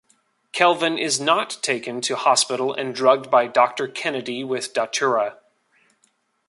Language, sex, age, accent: English, male, 30-39, United States English